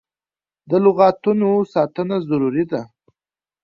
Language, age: Pashto, 30-39